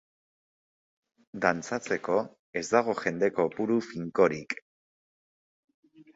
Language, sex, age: Basque, male, 19-29